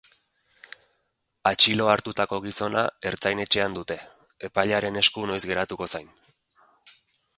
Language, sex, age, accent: Basque, male, 30-39, Erdialdekoa edo Nafarra (Gipuzkoa, Nafarroa)